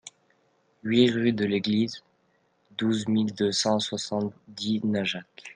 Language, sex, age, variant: French, male, 19-29, Français de métropole